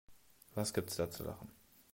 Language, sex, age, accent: German, male, 30-39, Deutschland Deutsch